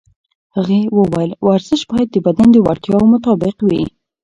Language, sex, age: Pashto, female, 40-49